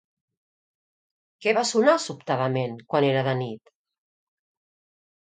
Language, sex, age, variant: Catalan, female, 50-59, Central